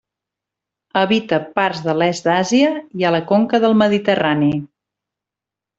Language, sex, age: Catalan, female, 50-59